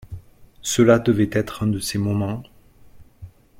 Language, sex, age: French, male, 40-49